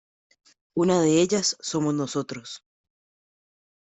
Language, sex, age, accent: Spanish, female, 30-39, América central